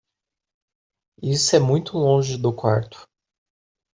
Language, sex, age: Portuguese, female, 30-39